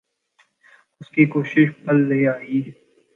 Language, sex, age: Urdu, male, 19-29